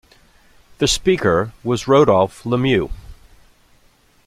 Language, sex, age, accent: English, male, 40-49, United States English